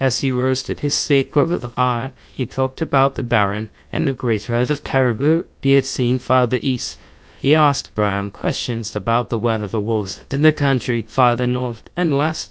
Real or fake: fake